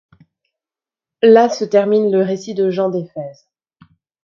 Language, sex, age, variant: French, female, 30-39, Français de métropole